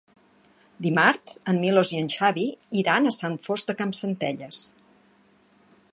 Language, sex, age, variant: Catalan, female, 50-59, Central